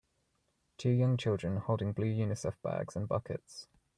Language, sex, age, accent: English, male, 19-29, England English